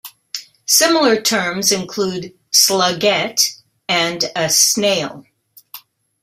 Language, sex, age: English, female, 60-69